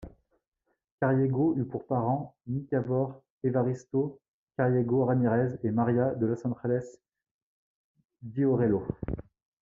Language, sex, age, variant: French, male, 30-39, Français de métropole